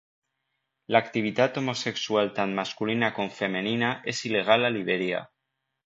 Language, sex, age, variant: Catalan, male, 19-29, Valencià septentrional